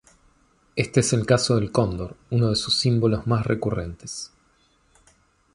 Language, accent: Spanish, Rioplatense: Argentina, Uruguay, este de Bolivia, Paraguay